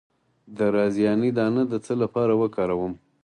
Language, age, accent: Pashto, 19-29, معیاري پښتو